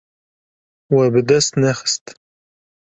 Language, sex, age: Kurdish, male, 30-39